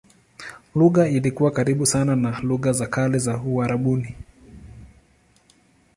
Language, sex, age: Swahili, male, 30-39